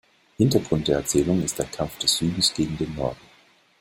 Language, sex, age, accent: German, male, 50-59, Deutschland Deutsch